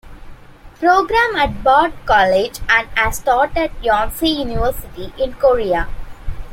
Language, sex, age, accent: English, female, 19-29, India and South Asia (India, Pakistan, Sri Lanka)